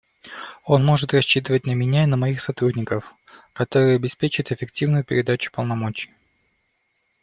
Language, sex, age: Russian, male, 19-29